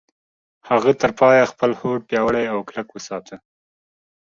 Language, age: Pashto, 30-39